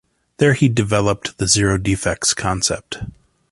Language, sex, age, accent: English, male, 40-49, United States English